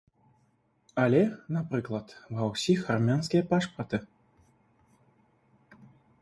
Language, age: Belarusian, 19-29